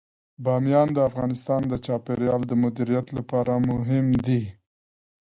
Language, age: Pashto, 19-29